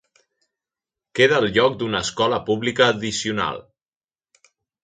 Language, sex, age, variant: Catalan, male, 30-39, Central